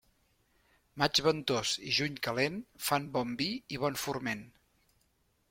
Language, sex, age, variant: Catalan, male, 40-49, Central